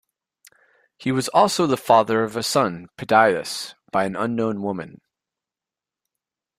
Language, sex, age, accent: English, male, 19-29, United States English